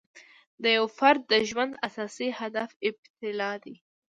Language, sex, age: Pashto, female, under 19